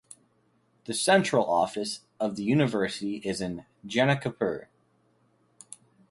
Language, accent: English, United States English